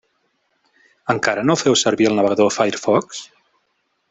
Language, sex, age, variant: Catalan, male, 40-49, Central